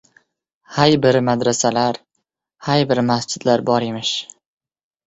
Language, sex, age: Uzbek, male, under 19